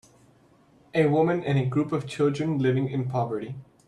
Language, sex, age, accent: English, male, 30-39, United States English